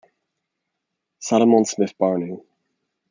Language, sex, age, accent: English, male, 19-29, England English